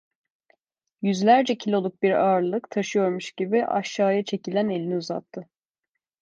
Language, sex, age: Turkish, female, 19-29